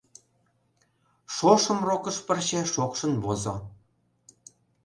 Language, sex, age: Mari, male, 50-59